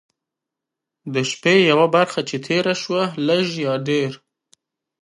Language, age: Pashto, 19-29